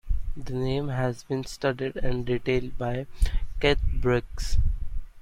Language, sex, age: English, male, 19-29